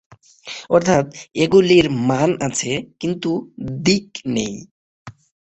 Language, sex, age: Bengali, male, 19-29